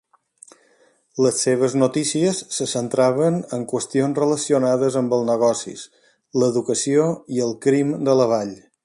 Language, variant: Catalan, Balear